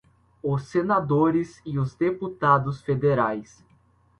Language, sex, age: Portuguese, male, under 19